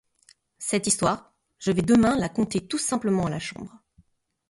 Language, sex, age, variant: French, female, 30-39, Français de métropole